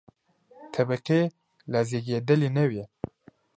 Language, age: Pashto, 19-29